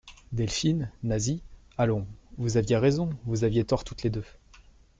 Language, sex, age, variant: French, male, 19-29, Français de métropole